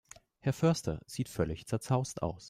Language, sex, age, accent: German, male, 19-29, Deutschland Deutsch